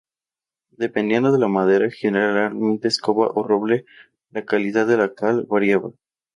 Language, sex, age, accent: Spanish, male, 19-29, México